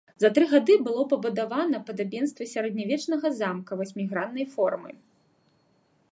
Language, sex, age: Belarusian, female, 30-39